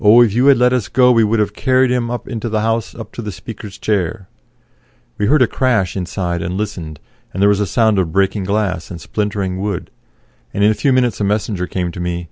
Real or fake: real